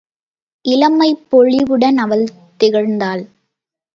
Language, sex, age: Tamil, female, under 19